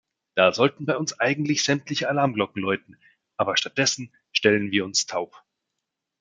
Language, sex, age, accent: German, male, 30-39, Deutschland Deutsch